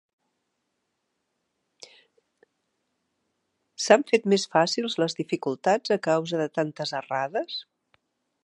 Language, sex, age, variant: Catalan, female, 50-59, Central